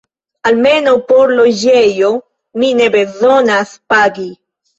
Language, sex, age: Esperanto, female, 19-29